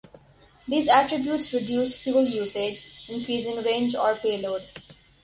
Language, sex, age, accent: English, female, under 19, India and South Asia (India, Pakistan, Sri Lanka)